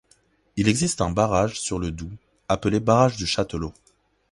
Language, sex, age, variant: French, male, 19-29, Français de métropole